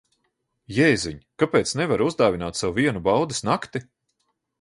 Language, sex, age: Latvian, male, 40-49